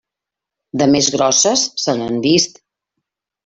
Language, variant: Catalan, Central